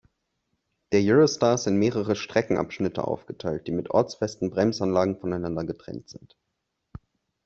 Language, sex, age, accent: German, male, 19-29, Deutschland Deutsch